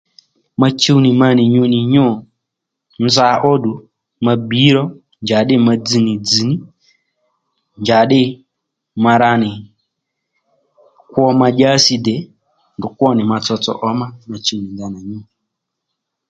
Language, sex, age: Lendu, male, 30-39